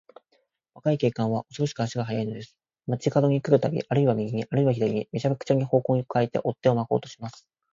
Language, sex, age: Japanese, male, 19-29